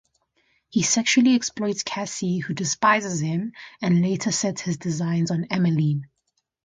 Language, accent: English, Southern African (South Africa, Zimbabwe, Namibia)